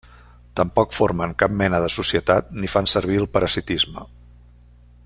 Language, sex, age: Catalan, male, 60-69